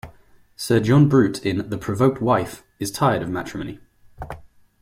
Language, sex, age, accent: English, male, 19-29, England English